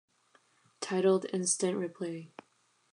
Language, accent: English, United States English